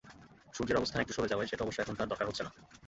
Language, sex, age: Bengali, male, 19-29